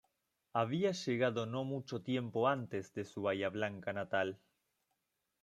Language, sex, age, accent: Spanish, male, 30-39, Rioplatense: Argentina, Uruguay, este de Bolivia, Paraguay